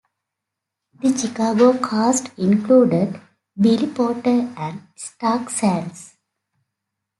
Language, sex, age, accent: English, female, 19-29, United States English